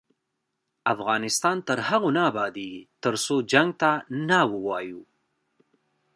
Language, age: Pashto, 19-29